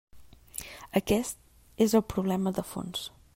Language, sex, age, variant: Catalan, female, 30-39, Central